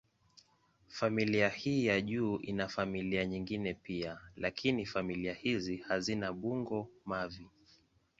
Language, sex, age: Swahili, male, 19-29